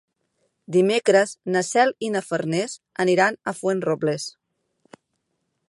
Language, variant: Catalan, Central